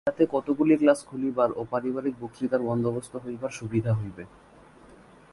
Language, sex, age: Bengali, male, 19-29